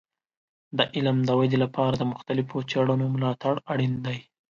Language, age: Pashto, 19-29